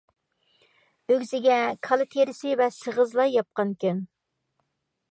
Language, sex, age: Uyghur, female, 40-49